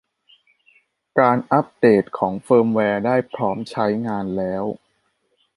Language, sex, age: Thai, male, 30-39